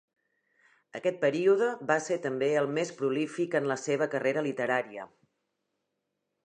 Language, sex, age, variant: Catalan, female, 40-49, Central